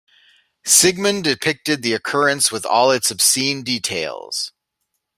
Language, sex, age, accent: English, male, 40-49, United States English